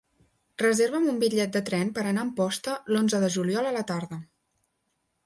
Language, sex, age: Catalan, female, 19-29